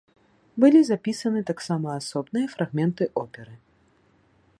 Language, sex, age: Belarusian, female, 30-39